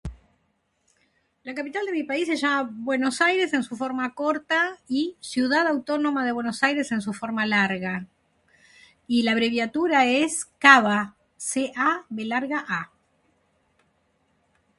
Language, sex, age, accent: Spanish, female, 60-69, Rioplatense: Argentina, Uruguay, este de Bolivia, Paraguay